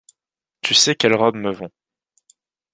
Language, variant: French, Français de métropole